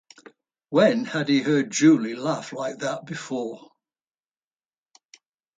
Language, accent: English, England English